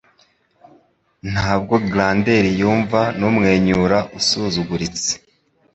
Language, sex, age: Kinyarwanda, male, 19-29